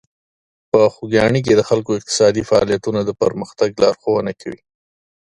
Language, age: Pashto, 30-39